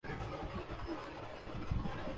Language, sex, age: Urdu, male, 19-29